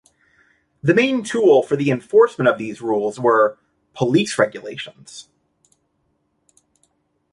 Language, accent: English, United States English